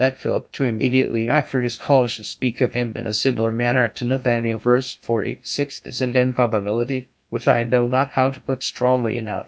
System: TTS, GlowTTS